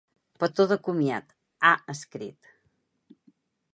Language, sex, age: Catalan, female, 60-69